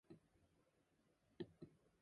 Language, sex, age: English, female, 19-29